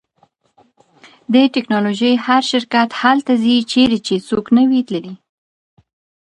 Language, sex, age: Pashto, female, 19-29